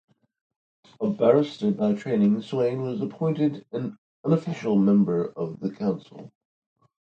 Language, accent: English, United States English